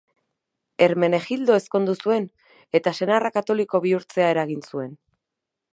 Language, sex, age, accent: Basque, female, 30-39, Erdialdekoa edo Nafarra (Gipuzkoa, Nafarroa)